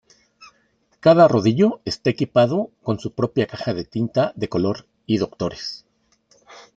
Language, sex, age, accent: Spanish, male, 50-59, México